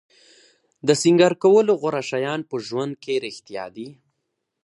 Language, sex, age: Pashto, male, under 19